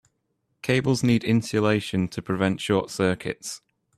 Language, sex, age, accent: English, male, 19-29, England English